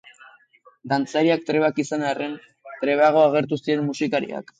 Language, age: Basque, under 19